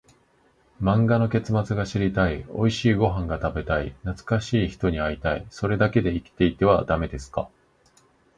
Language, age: Japanese, 19-29